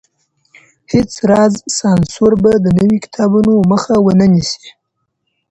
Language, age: Pashto, 19-29